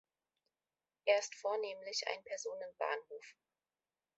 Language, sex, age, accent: German, female, 30-39, Deutschland Deutsch